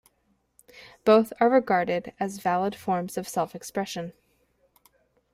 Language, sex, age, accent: English, female, 19-29, England English